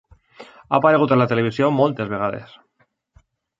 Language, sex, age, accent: Catalan, male, 19-29, valencià